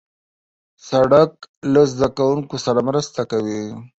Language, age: Pashto, 30-39